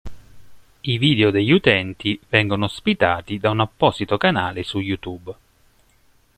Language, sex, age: Italian, male, 40-49